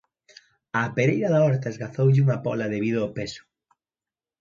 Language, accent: Galician, Central (gheada)